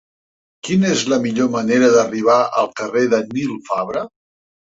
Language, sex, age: Catalan, male, 50-59